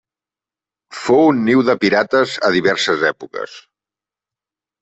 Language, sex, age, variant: Catalan, male, 30-39, Central